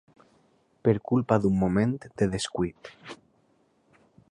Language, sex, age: Catalan, male, 30-39